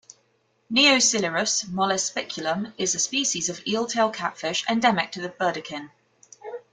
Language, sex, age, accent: English, female, 30-39, England English